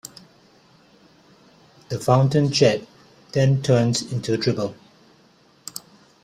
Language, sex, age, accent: English, male, 40-49, Malaysian English